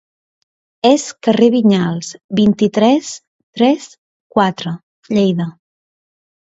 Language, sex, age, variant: Catalan, female, 19-29, Central